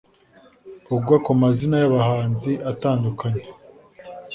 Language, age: Kinyarwanda, 19-29